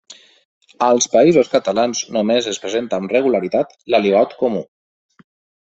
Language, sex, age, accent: Catalan, male, 30-39, valencià